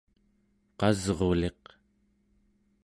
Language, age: Central Yupik, 30-39